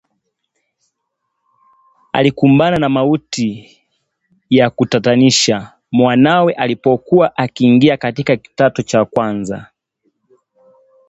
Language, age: Swahili, 19-29